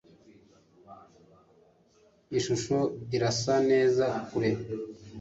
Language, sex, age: Kinyarwanda, male, 40-49